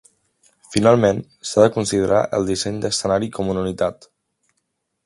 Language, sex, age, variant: Catalan, male, under 19, Central